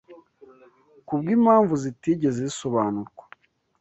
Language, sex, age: Kinyarwanda, male, 19-29